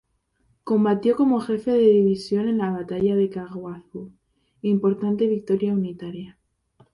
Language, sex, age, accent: Spanish, female, under 19, España: Norte peninsular (Asturias, Castilla y León, Cantabria, País Vasco, Navarra, Aragón, La Rioja, Guadalajara, Cuenca)